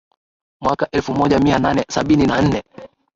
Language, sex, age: Swahili, male, 19-29